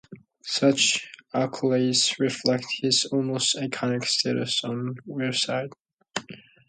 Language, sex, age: English, male, under 19